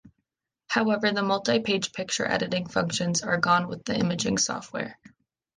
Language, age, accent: English, 19-29, United States English